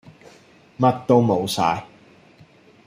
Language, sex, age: Cantonese, male, 30-39